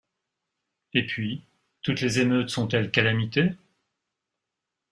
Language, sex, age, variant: French, male, 50-59, Français de métropole